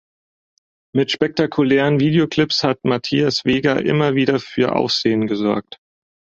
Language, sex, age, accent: German, male, 19-29, Deutschland Deutsch